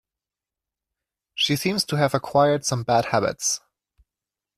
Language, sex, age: English, male, 19-29